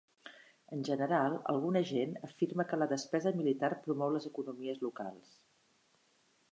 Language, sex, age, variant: Catalan, female, 50-59, Central